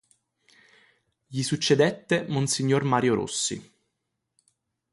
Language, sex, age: Italian, male, 19-29